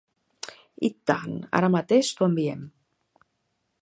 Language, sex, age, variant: Catalan, female, 40-49, Central